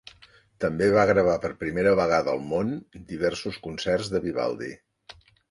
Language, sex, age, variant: Catalan, male, 60-69, Central